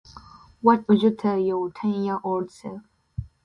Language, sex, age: English, female, 19-29